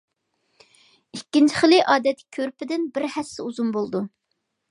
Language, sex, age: Uyghur, female, 40-49